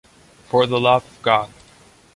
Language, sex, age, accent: English, male, 19-29, Canadian English